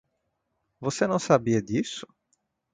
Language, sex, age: Portuguese, male, 19-29